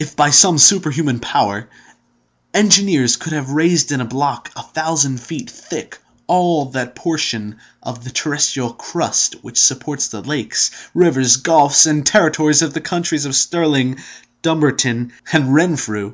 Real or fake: real